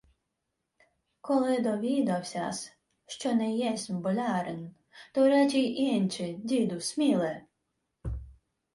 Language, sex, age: Ukrainian, female, 30-39